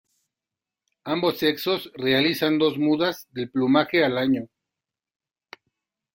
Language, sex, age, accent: Spanish, male, 40-49, México